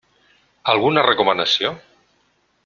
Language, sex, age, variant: Catalan, male, 60-69, Nord-Occidental